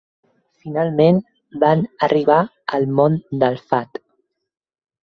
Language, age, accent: Catalan, 19-29, valencià